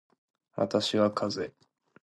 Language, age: Japanese, 19-29